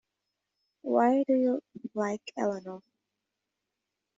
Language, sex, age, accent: English, female, 19-29, United States English